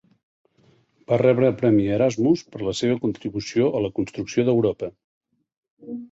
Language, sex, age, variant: Catalan, male, 50-59, Nord-Occidental